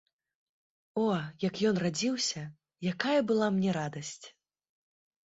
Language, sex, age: Belarusian, female, 19-29